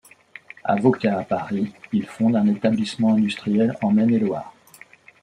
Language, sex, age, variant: French, male, 40-49, Français de métropole